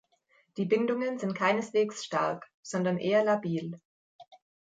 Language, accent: German, Deutschland Deutsch